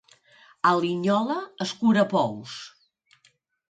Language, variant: Catalan, Nord-Occidental